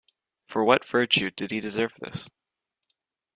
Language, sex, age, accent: English, male, 19-29, United States English